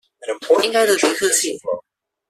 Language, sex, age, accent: Chinese, male, 19-29, 出生地：臺北市